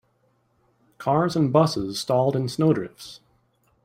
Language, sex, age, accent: English, male, 30-39, United States English